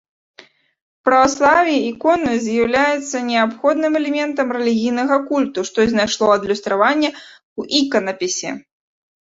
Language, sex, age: Belarusian, female, 30-39